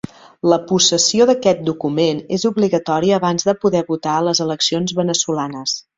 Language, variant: Catalan, Central